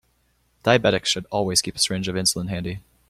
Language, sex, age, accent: English, male, 19-29, United States English